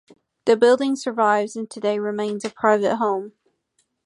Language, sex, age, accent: English, female, under 19, United States English